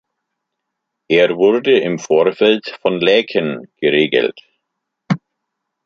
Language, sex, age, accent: German, male, 50-59, Deutschland Deutsch